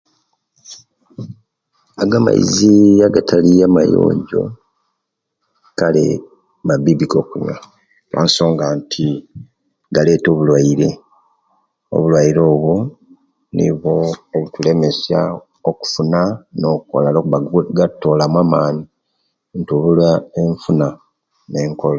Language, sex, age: Kenyi, male, 40-49